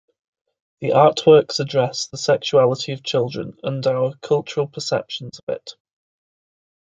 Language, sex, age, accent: English, male, 19-29, England English